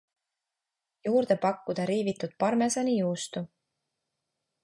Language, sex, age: Estonian, female, 30-39